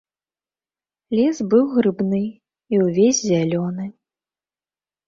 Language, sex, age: Belarusian, female, 30-39